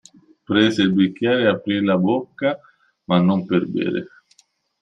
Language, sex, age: Italian, male, 40-49